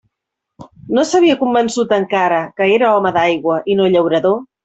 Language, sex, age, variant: Catalan, female, 40-49, Central